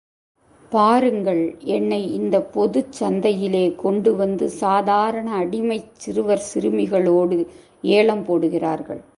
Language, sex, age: Tamil, female, 40-49